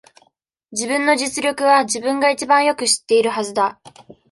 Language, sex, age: Japanese, female, 19-29